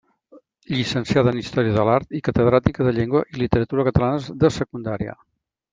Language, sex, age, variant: Catalan, male, 60-69, Central